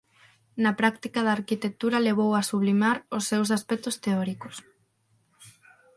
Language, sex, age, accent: Galician, female, under 19, Central (gheada); Neofalante